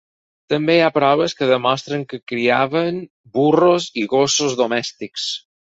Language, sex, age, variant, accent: Catalan, male, 30-39, Balear, mallorquí